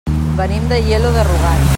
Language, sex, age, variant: Catalan, female, 50-59, Central